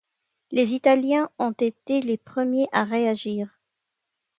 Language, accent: French, Français du Maroc